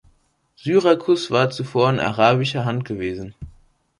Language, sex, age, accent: German, male, under 19, Deutschland Deutsch